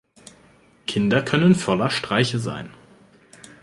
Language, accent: German, Deutschland Deutsch